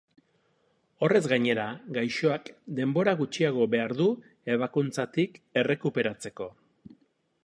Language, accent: Basque, Erdialdekoa edo Nafarra (Gipuzkoa, Nafarroa)